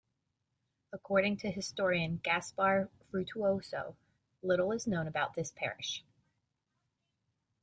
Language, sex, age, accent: English, female, 30-39, United States English